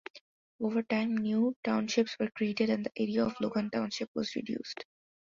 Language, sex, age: English, female, 19-29